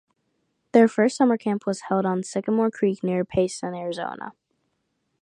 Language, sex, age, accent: English, female, under 19, United States English